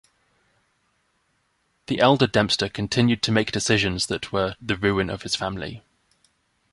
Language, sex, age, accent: English, male, 19-29, England English